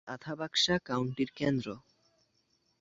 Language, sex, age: Bengali, male, under 19